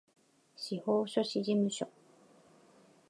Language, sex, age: Japanese, female, 40-49